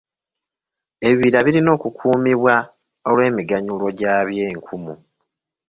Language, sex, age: Ganda, male, 19-29